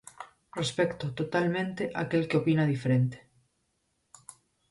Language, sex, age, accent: Galician, female, 30-39, Normativo (estándar)